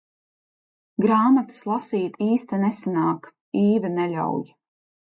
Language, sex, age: Latvian, female, 30-39